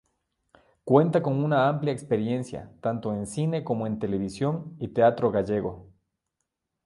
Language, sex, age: Spanish, male, 40-49